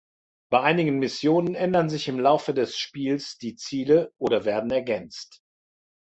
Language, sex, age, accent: German, male, 60-69, Deutschland Deutsch